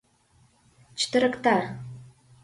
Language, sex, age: Mari, female, under 19